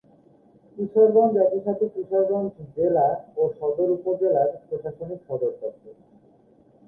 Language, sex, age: Bengali, male, 19-29